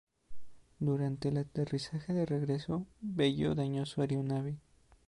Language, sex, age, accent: Spanish, male, under 19, México